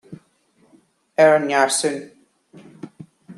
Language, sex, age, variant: Irish, male, 50-59, Gaeilge Uladh